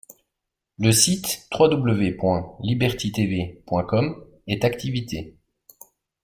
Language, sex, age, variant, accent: French, male, 30-39, Français d'Europe, Français de Suisse